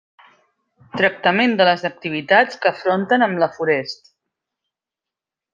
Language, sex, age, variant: Catalan, female, 50-59, Central